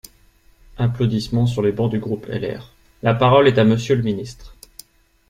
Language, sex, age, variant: French, male, 30-39, Français de métropole